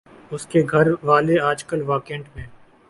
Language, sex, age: Urdu, male, 19-29